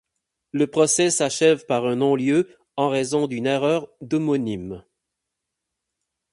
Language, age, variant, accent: French, 30-39, Français d'Amérique du Nord, Français du Canada